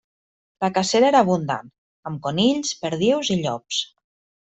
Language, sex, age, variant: Catalan, female, 30-39, Septentrional